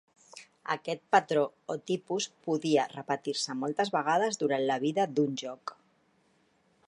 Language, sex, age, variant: Catalan, female, 40-49, Central